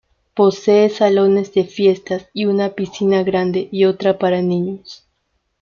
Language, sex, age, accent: Spanish, female, 19-29, Andino-Pacífico: Colombia, Perú, Ecuador, oeste de Bolivia y Venezuela andina